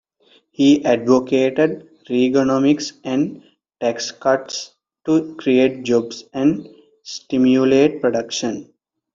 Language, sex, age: English, male, 19-29